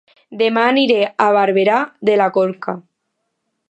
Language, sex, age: Catalan, female, under 19